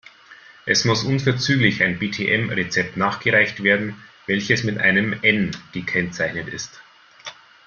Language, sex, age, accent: German, male, 40-49, Deutschland Deutsch